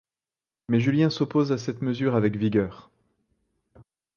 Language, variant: French, Français de métropole